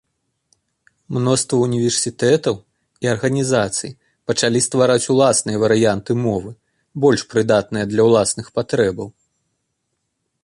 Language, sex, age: Belarusian, male, 30-39